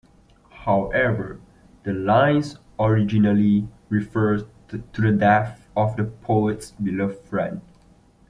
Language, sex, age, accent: English, male, 19-29, Malaysian English